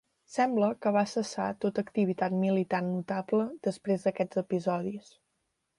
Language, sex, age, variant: Catalan, female, 19-29, Central